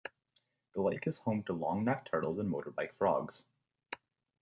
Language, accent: English, United States English